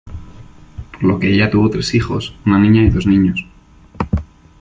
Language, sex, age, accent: Spanish, male, 19-29, España: Centro-Sur peninsular (Madrid, Toledo, Castilla-La Mancha)